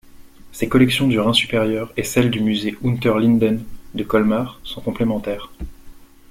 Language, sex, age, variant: French, male, 19-29, Français de métropole